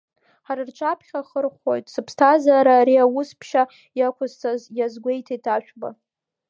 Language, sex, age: Abkhazian, female, 19-29